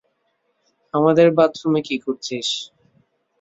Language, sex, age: Bengali, male, 19-29